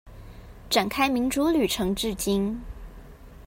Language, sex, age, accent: Chinese, female, 19-29, 出生地：臺北市